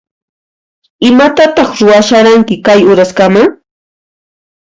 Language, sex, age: Puno Quechua, female, 19-29